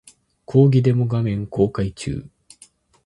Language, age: Japanese, 19-29